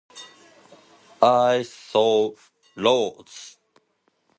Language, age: English, 19-29